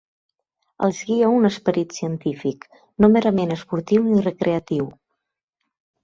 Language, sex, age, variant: Catalan, female, 30-39, Central